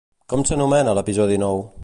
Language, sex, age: Catalan, male, 40-49